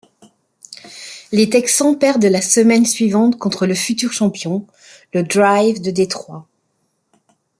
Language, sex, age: French, female, 50-59